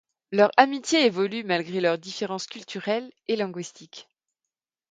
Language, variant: French, Français de métropole